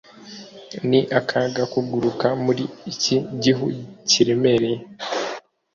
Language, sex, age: Kinyarwanda, male, 19-29